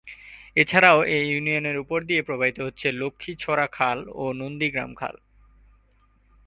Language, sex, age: Bengali, male, 19-29